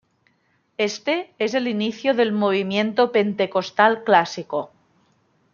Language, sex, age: Spanish, female, 19-29